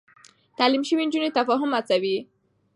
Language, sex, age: Pashto, female, under 19